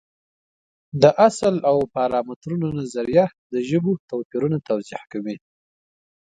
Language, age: Pashto, 19-29